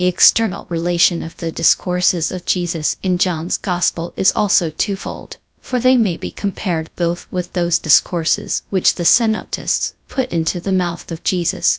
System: TTS, GradTTS